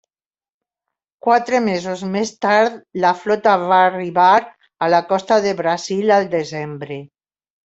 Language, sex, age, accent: Catalan, female, 60-69, valencià